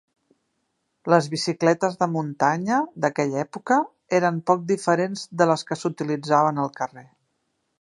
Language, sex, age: Catalan, female, 50-59